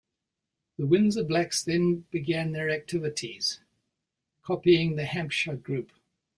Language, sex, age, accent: English, male, 70-79, New Zealand English